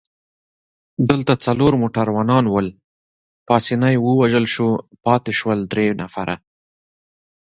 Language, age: Pashto, 30-39